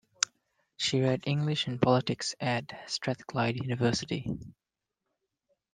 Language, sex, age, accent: English, male, 19-29, United States English